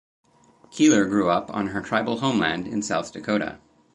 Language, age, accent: English, 30-39, United States English